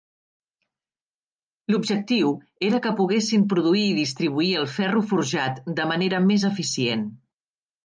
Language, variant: Catalan, Central